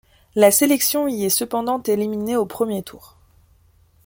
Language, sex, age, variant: French, female, 19-29, Français de métropole